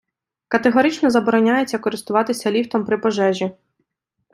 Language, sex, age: Ukrainian, female, 19-29